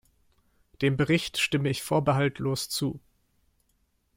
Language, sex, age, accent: German, male, 19-29, Deutschland Deutsch